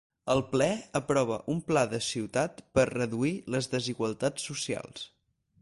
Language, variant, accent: Catalan, Central, central